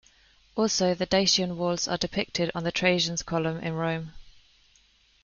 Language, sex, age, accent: English, female, 30-39, England English